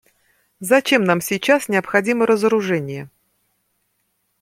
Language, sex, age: Russian, female, 50-59